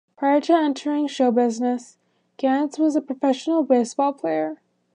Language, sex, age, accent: English, female, under 19, United States English